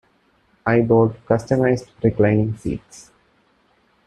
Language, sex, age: English, male, 19-29